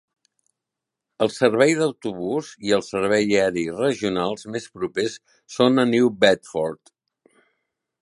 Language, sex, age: Catalan, male, 60-69